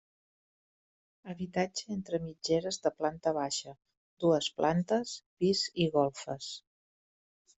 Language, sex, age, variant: Catalan, female, 50-59, Central